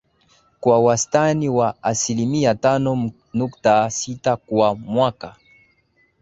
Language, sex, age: Swahili, male, 19-29